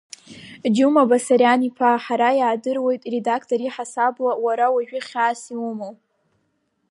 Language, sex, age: Abkhazian, female, 19-29